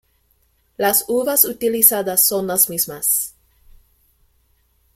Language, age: Spanish, under 19